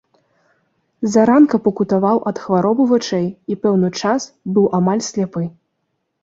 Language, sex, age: Belarusian, female, 19-29